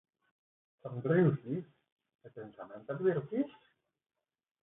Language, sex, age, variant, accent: Catalan, male, 40-49, Alacantí, Barcelona